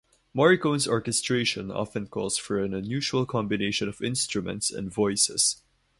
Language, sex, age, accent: English, male, 19-29, Filipino